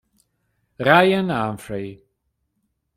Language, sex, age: Italian, male, 50-59